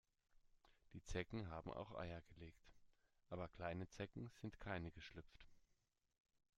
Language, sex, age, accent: German, male, 30-39, Deutschland Deutsch